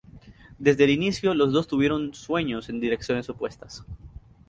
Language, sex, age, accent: Spanish, male, 19-29, América central